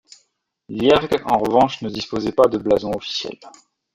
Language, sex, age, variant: French, male, 30-39, Français de métropole